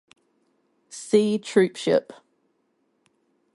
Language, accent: English, United States English